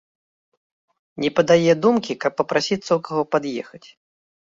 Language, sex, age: Belarusian, male, 30-39